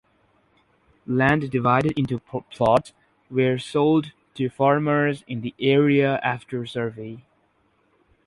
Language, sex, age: English, male, under 19